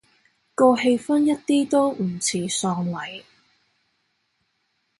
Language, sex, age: Cantonese, female, 19-29